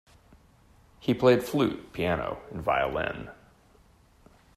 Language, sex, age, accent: English, male, 30-39, United States English